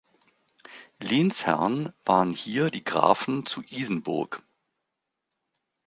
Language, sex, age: German, male, 50-59